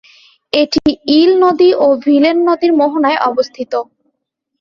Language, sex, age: Bengali, female, 19-29